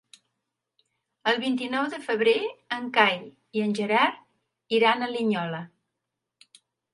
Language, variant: Catalan, Central